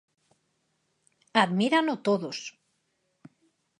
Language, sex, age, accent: Galician, female, 50-59, Normativo (estándar)